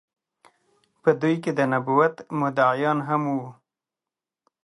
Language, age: Pashto, 30-39